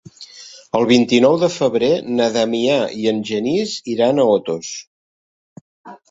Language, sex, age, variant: Catalan, male, 60-69, Central